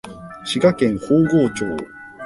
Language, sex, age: Japanese, male, 19-29